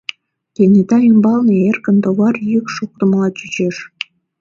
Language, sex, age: Mari, female, under 19